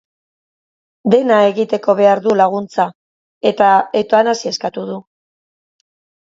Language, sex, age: Basque, female, 50-59